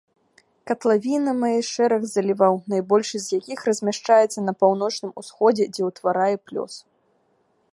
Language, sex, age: Belarusian, female, under 19